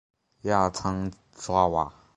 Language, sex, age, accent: Chinese, male, under 19, 出生地：浙江省